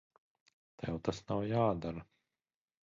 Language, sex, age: Latvian, male, 40-49